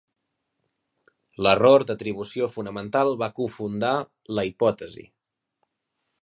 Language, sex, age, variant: Catalan, male, 30-39, Central